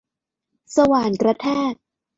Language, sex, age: Thai, female, 30-39